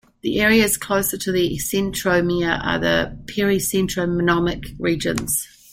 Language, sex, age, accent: English, female, 60-69, New Zealand English